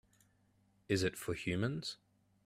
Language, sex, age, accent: English, male, 30-39, Australian English